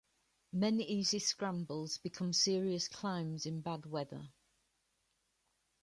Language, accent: English, England English